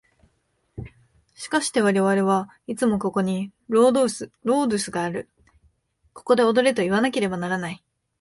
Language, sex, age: Japanese, female, 19-29